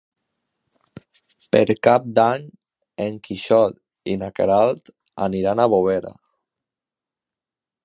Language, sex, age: Catalan, male, under 19